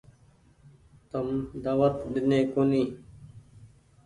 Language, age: Goaria, 19-29